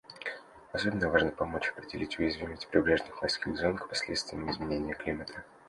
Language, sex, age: Russian, male, 19-29